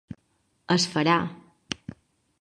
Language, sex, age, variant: Catalan, female, 40-49, Balear